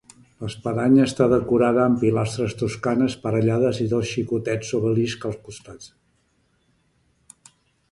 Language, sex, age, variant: Catalan, male, 70-79, Central